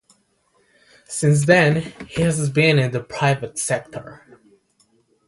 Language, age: English, 19-29